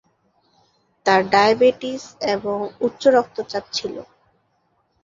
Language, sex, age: Bengali, female, 19-29